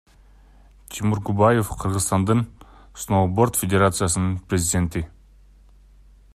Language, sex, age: Kyrgyz, male, 19-29